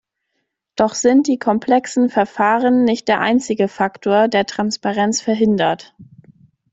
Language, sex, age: German, female, 19-29